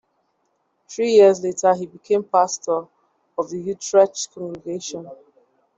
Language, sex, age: English, female, 30-39